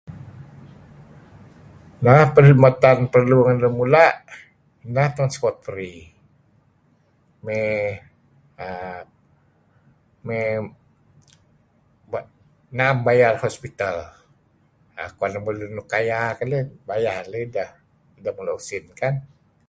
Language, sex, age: Kelabit, male, 60-69